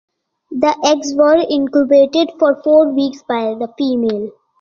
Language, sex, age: English, female, 19-29